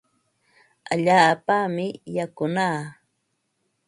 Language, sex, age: Ambo-Pasco Quechua, female, 60-69